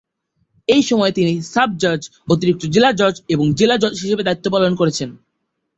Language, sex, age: Bengali, male, 19-29